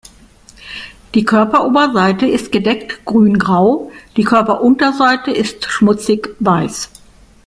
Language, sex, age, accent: German, female, 50-59, Deutschland Deutsch